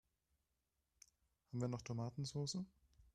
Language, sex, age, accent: German, male, 19-29, Deutschland Deutsch